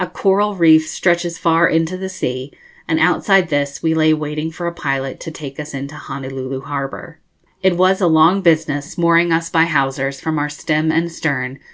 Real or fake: real